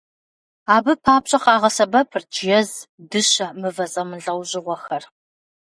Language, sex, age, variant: Kabardian, female, 40-49, Адыгэбзэ (Къэбэрдей, Кирил, Урысей)